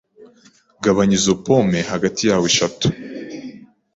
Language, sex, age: Kinyarwanda, female, 19-29